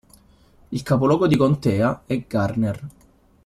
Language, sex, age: Italian, male, 19-29